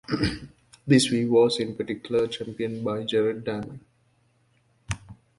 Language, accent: English, United States English